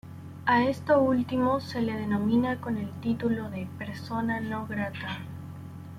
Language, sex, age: Spanish, female, 19-29